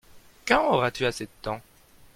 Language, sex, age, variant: French, male, under 19, Français de métropole